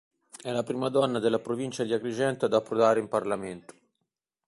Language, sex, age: Italian, male, 40-49